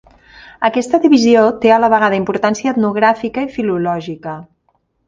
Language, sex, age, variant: Catalan, female, 50-59, Central